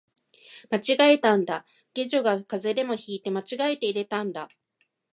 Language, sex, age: Japanese, female, 30-39